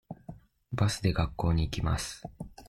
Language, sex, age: Japanese, male, under 19